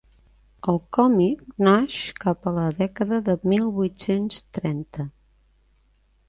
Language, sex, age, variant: Catalan, female, 50-59, Central